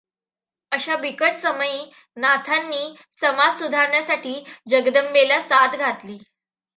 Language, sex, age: Marathi, female, under 19